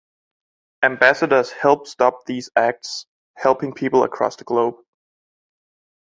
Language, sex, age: English, male, 19-29